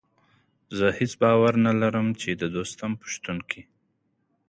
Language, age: Pashto, 30-39